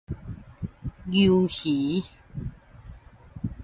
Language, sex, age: Min Nan Chinese, female, 40-49